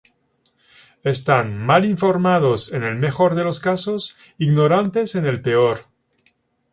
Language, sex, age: Spanish, male, 40-49